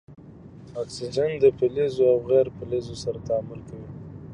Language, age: Pashto, 19-29